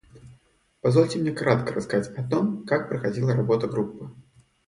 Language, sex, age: Russian, male, 19-29